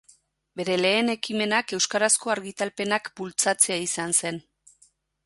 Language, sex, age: Basque, female, 40-49